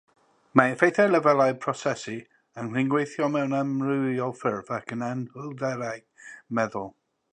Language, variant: Welsh, South-Eastern Welsh